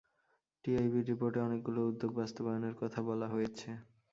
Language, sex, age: Bengali, male, 19-29